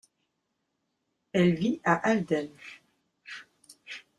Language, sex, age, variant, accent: French, female, 50-59, Français d'Amérique du Nord, Français du Canada